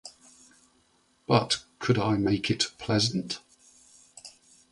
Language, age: English, 60-69